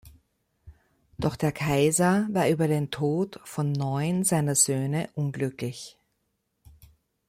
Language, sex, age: German, female, 50-59